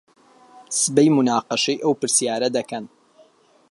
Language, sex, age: Central Kurdish, male, 19-29